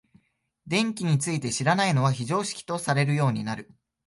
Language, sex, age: Japanese, male, 19-29